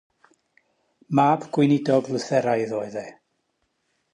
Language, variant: Welsh, North-Western Welsh